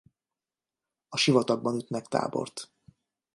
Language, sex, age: Hungarian, male, 50-59